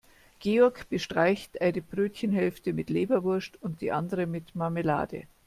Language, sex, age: German, female, 50-59